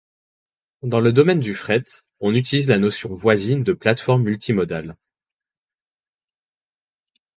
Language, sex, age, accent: French, male, 19-29, Français de Belgique